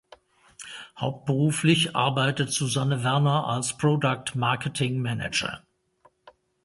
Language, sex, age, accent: German, male, 60-69, Deutschland Deutsch